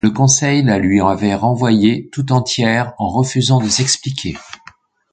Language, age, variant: French, 50-59, Français de métropole